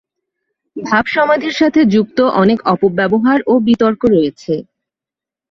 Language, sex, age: Bengali, female, 30-39